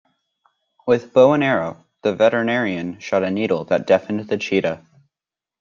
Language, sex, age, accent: English, male, under 19, United States English